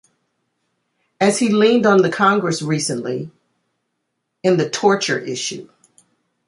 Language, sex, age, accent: English, female, 60-69, United States English